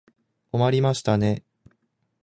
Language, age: Japanese, 19-29